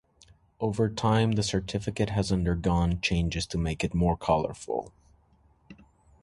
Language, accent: English, United States English